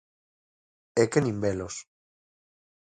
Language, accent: Galician, Normativo (estándar)